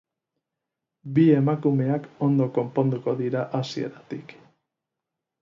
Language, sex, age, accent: Basque, male, 50-59, Erdialdekoa edo Nafarra (Gipuzkoa, Nafarroa)